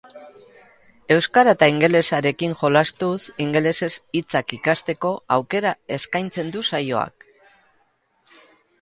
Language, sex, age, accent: Basque, female, 60-69, Erdialdekoa edo Nafarra (Gipuzkoa, Nafarroa)